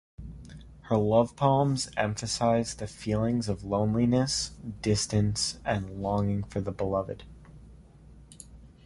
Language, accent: English, United States English